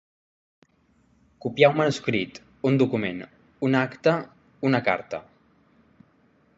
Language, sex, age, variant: Catalan, male, 19-29, Central